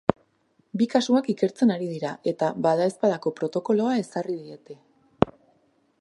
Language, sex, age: Basque, female, 19-29